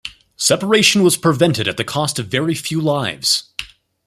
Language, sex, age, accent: English, male, 19-29, United States English